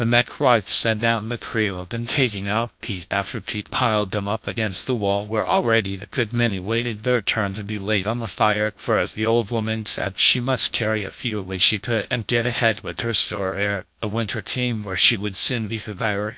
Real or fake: fake